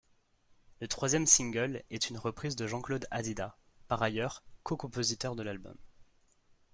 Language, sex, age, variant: French, male, 19-29, Français de métropole